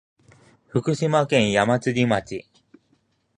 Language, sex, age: Japanese, male, 19-29